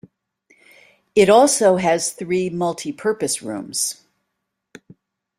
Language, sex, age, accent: English, female, 60-69, United States English